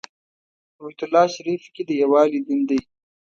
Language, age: Pashto, 19-29